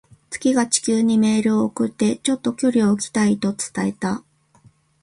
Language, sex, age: Japanese, female, 40-49